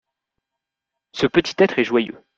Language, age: French, 19-29